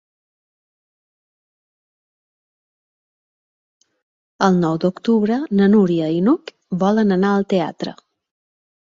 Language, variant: Catalan, Balear